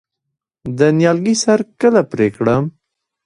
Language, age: Pashto, 19-29